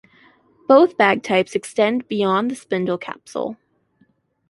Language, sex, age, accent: English, female, 19-29, United States English